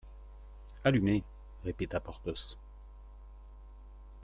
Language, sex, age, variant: French, male, 40-49, Français de métropole